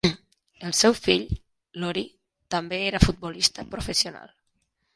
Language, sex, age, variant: Catalan, female, 19-29, Nord-Occidental